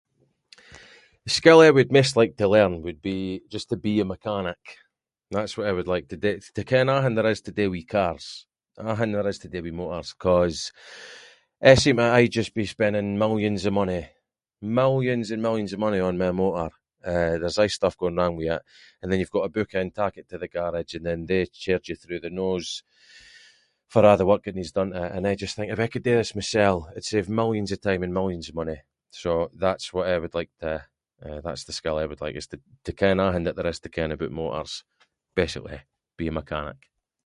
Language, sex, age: Scots, male, 30-39